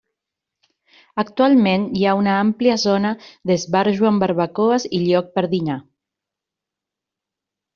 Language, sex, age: Catalan, female, 40-49